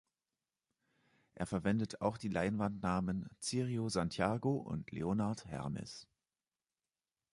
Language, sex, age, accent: German, male, 30-39, Deutschland Deutsch